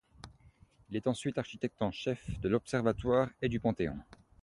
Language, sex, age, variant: French, male, 19-29, Français de métropole